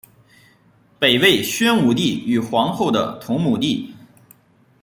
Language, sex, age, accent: Chinese, male, 30-39, 出生地：河南省